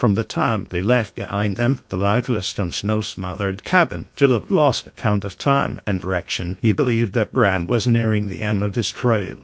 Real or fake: fake